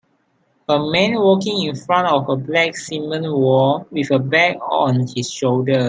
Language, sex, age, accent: English, male, 19-29, Malaysian English